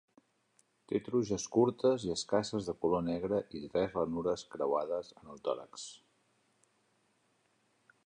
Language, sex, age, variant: Catalan, male, 40-49, Nord-Occidental